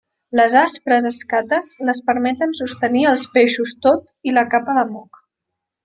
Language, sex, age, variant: Catalan, female, under 19, Central